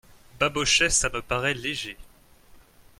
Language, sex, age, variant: French, male, 19-29, Français de métropole